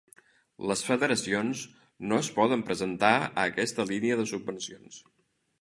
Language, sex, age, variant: Catalan, male, 60-69, Central